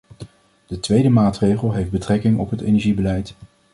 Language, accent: Dutch, Nederlands Nederlands